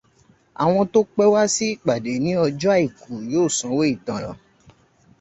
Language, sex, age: Yoruba, male, 19-29